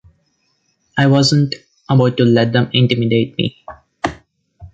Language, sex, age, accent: English, male, 19-29, India and South Asia (India, Pakistan, Sri Lanka)